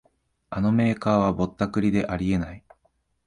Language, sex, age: Japanese, male, 19-29